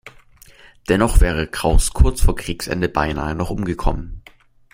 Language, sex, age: German, male, under 19